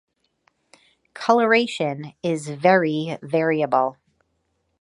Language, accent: English, United States English